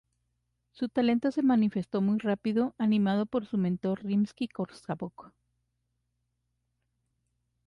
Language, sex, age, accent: Spanish, female, 30-39, México